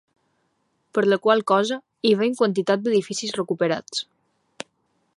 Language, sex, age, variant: Catalan, female, 19-29, Balear